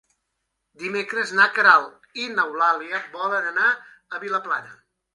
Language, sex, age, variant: Catalan, male, 60-69, Central